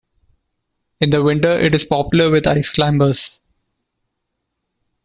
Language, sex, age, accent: English, male, 40-49, India and South Asia (India, Pakistan, Sri Lanka)